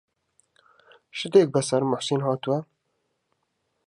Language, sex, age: Central Kurdish, male, 19-29